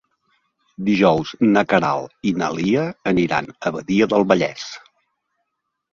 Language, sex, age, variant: Catalan, male, 50-59, Central